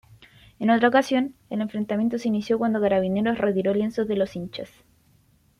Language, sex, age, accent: Spanish, female, under 19, Chileno: Chile, Cuyo